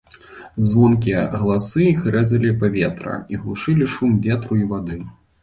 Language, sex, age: Belarusian, male, 19-29